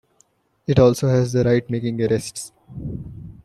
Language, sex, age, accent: English, male, 19-29, India and South Asia (India, Pakistan, Sri Lanka)